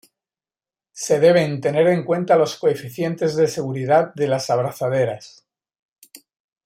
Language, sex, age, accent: Spanish, male, 50-59, España: Sur peninsular (Andalucia, Extremadura, Murcia)